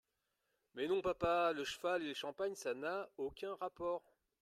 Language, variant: French, Français de métropole